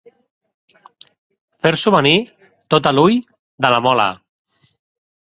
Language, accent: Catalan, Barcelona